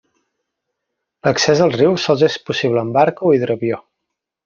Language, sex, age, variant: Catalan, male, 30-39, Central